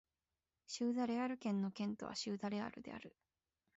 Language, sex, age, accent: Japanese, female, 19-29, 標準語